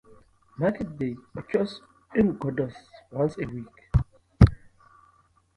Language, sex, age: English, male, 19-29